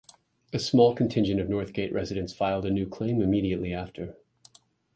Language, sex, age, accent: English, male, 40-49, United States English